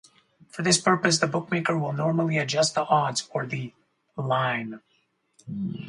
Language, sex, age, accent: English, male, 40-49, United States English